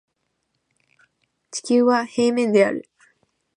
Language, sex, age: Japanese, female, under 19